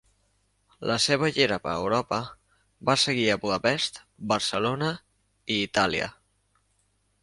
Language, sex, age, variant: Catalan, male, under 19, Balear